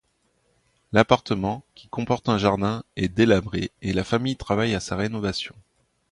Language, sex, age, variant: French, male, 30-39, Français de métropole